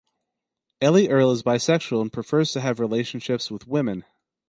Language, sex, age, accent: English, male, 30-39, United States English